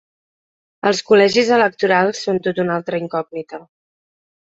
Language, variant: Catalan, Central